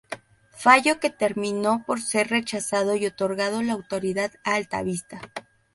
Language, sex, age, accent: Spanish, female, 19-29, México